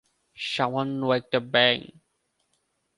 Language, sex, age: Bengali, male, 19-29